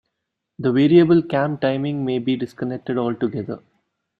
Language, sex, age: English, male, 19-29